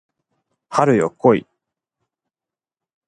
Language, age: Japanese, 19-29